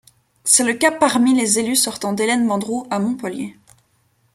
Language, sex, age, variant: French, female, 19-29, Français de métropole